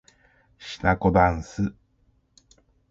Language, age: Japanese, 40-49